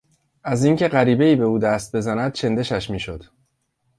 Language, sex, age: Persian, male, 40-49